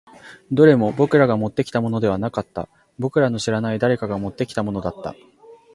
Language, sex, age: Japanese, male, 19-29